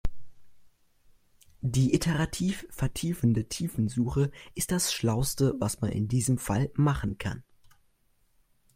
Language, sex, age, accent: German, male, under 19, Deutschland Deutsch